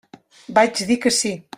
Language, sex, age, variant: Catalan, female, 50-59, Central